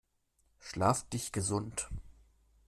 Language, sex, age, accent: German, male, 19-29, Deutschland Deutsch